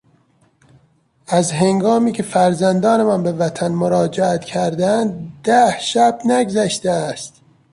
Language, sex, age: Persian, male, 30-39